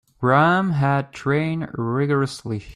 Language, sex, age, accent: English, male, 19-29, Canadian English